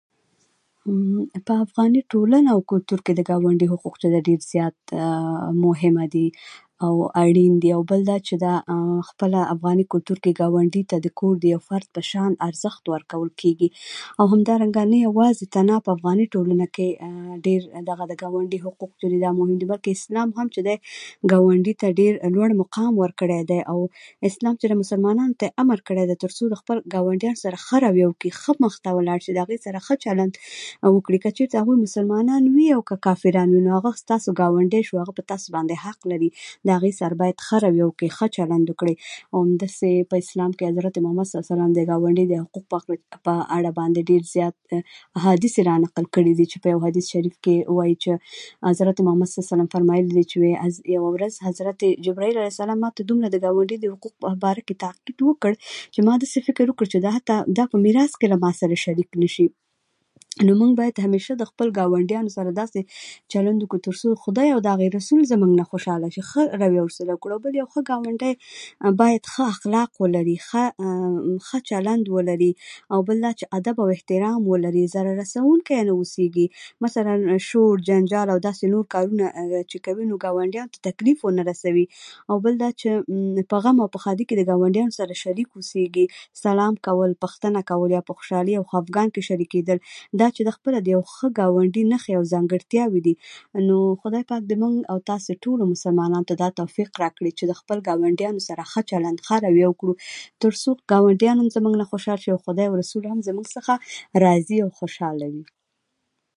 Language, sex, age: Pashto, female, 19-29